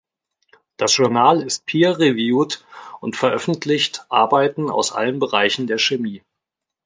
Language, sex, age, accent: German, male, 40-49, Deutschland Deutsch